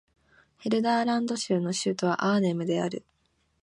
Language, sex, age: Japanese, female, 19-29